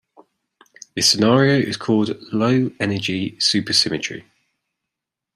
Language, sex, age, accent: English, male, 30-39, England English